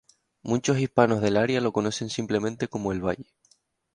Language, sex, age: Spanish, male, 19-29